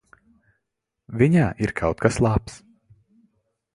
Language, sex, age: Latvian, male, 19-29